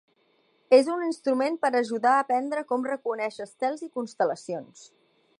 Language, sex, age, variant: Catalan, female, 30-39, Central